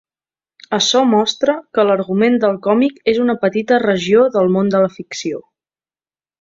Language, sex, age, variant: Catalan, female, 19-29, Central